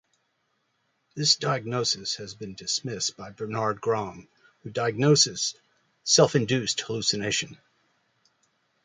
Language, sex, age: English, male, 50-59